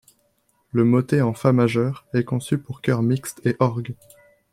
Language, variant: French, Français de métropole